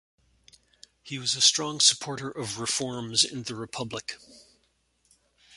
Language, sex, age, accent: English, male, 50-59, Canadian English